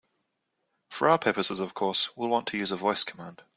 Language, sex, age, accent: English, male, 19-29, New Zealand English